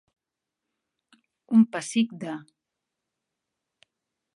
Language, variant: Catalan, Central